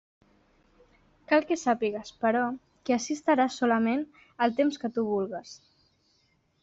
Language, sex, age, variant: Catalan, female, under 19, Central